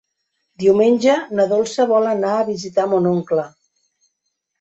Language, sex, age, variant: Catalan, female, 50-59, Central